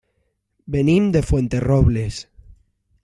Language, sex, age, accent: Catalan, male, under 19, valencià